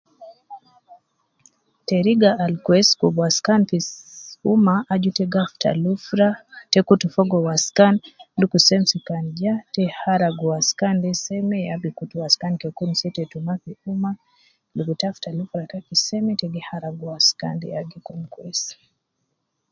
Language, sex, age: Nubi, female, 30-39